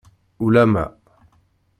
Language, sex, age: Kabyle, male, 50-59